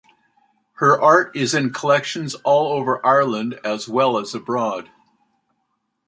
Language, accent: English, Canadian English